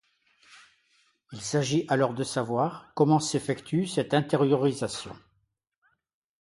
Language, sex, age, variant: French, male, 70-79, Français de métropole